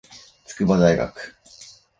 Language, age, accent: Japanese, 50-59, 標準語